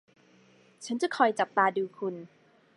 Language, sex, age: Thai, female, 19-29